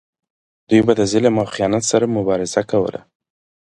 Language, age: Pashto, 19-29